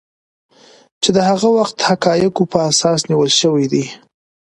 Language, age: Pashto, 19-29